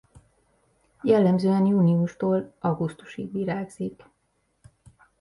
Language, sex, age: Hungarian, female, 40-49